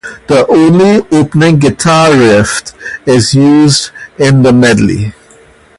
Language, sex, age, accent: English, male, 40-49, West Indies and Bermuda (Bahamas, Bermuda, Jamaica, Trinidad)